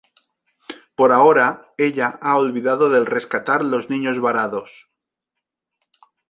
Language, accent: Spanish, España: Norte peninsular (Asturias, Castilla y León, Cantabria, País Vasco, Navarra, Aragón, La Rioja, Guadalajara, Cuenca)